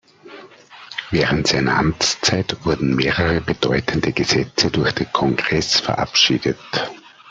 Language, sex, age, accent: German, male, 40-49, Österreichisches Deutsch